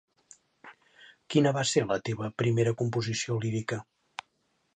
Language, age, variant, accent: Catalan, 60-69, Central, central